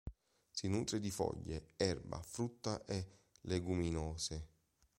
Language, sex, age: Italian, male, 30-39